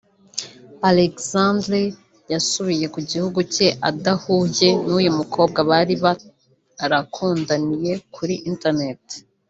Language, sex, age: Kinyarwanda, female, under 19